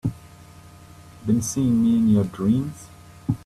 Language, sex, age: English, male, 30-39